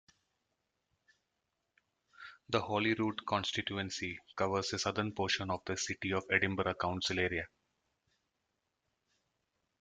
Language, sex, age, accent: English, male, 30-39, India and South Asia (India, Pakistan, Sri Lanka)